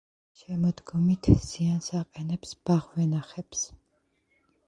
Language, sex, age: Georgian, female, 30-39